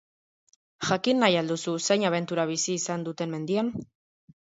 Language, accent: Basque, Mendebalekoa (Araba, Bizkaia, Gipuzkoako mendebaleko herri batzuk)